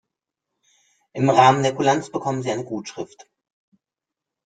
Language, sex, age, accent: German, male, 50-59, Deutschland Deutsch